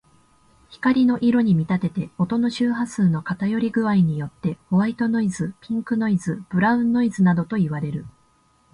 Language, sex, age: Japanese, female, 19-29